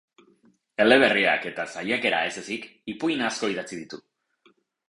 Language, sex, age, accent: Basque, male, 30-39, Mendebalekoa (Araba, Bizkaia, Gipuzkoako mendebaleko herri batzuk)